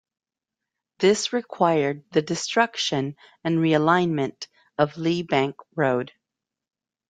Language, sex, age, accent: English, female, 50-59, United States English